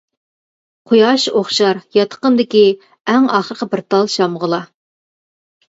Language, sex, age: Uyghur, female, 40-49